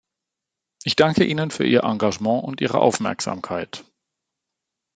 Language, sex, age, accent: German, male, 40-49, Deutschland Deutsch